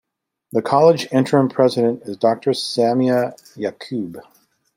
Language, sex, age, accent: English, male, 40-49, United States English